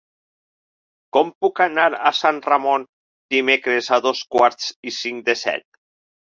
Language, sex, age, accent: Catalan, male, 50-59, valencià